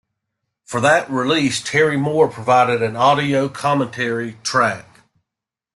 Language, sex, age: English, male, 50-59